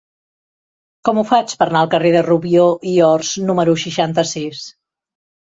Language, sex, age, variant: Catalan, female, 50-59, Central